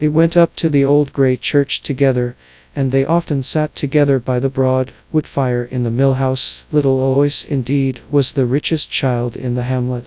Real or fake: fake